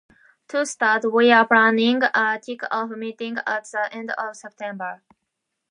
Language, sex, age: English, female, 19-29